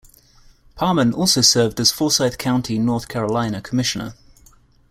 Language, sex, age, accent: English, male, 30-39, England English